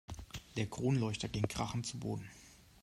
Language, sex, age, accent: German, male, 30-39, Deutschland Deutsch